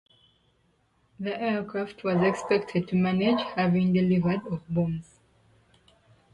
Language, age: English, 19-29